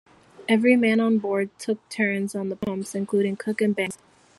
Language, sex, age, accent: English, female, 19-29, United States English